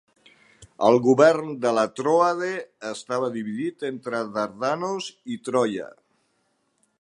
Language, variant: Catalan, Central